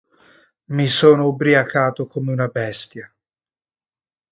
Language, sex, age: Italian, male, 40-49